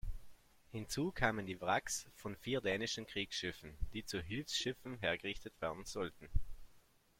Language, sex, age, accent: German, male, 30-39, Österreichisches Deutsch